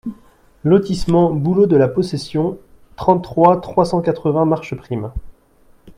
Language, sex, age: French, male, 30-39